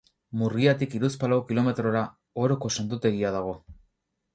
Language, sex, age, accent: Basque, male, 19-29, Mendebalekoa (Araba, Bizkaia, Gipuzkoako mendebaleko herri batzuk)